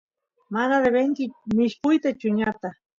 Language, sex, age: Santiago del Estero Quichua, female, 50-59